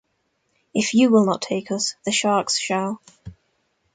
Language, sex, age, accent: English, female, 19-29, England English